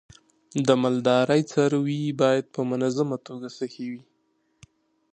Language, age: Pashto, 19-29